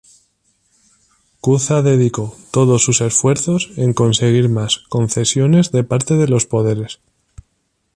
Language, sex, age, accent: Spanish, male, 19-29, España: Norte peninsular (Asturias, Castilla y León, Cantabria, País Vasco, Navarra, Aragón, La Rioja, Guadalajara, Cuenca)